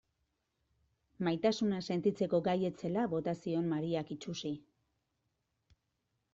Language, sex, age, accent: Basque, female, 40-49, Mendebalekoa (Araba, Bizkaia, Gipuzkoako mendebaleko herri batzuk)